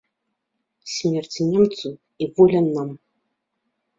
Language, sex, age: Belarusian, female, 40-49